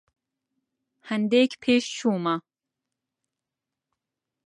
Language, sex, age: Central Kurdish, female, 30-39